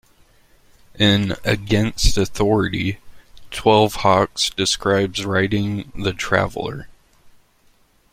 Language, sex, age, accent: English, male, 30-39, United States English